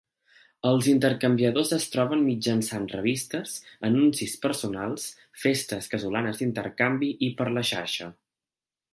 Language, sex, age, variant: Catalan, male, 19-29, Central